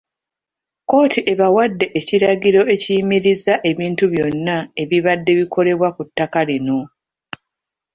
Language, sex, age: Ganda, female, 30-39